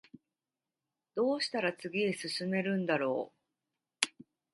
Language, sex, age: Japanese, female, 30-39